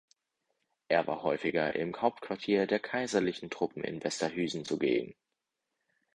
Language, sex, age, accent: German, male, 19-29, Deutschland Deutsch